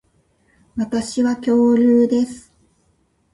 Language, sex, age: Japanese, female, 50-59